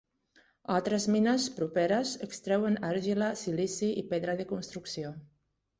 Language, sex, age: Catalan, female, 40-49